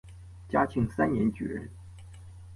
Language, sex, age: Chinese, male, 19-29